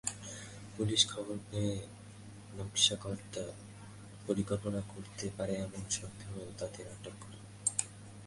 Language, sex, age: Bengali, male, under 19